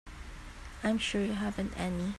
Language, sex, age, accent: English, female, 19-29, Filipino